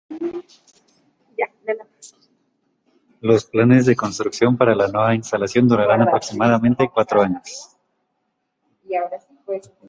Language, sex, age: Spanish, male, 19-29